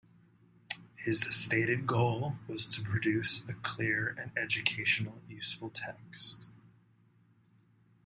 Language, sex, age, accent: English, male, 50-59, United States English